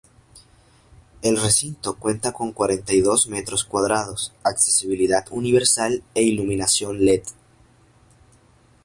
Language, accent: Spanish, Caribe: Cuba, Venezuela, Puerto Rico, República Dominicana, Panamá, Colombia caribeña, México caribeño, Costa del golfo de México